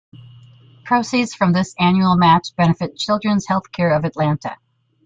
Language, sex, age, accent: English, female, 60-69, United States English